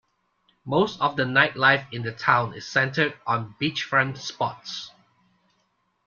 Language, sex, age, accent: English, male, 40-49, Malaysian English